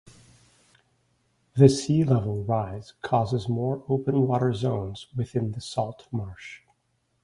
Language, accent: English, Canadian English